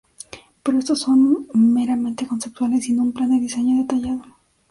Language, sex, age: Spanish, female, under 19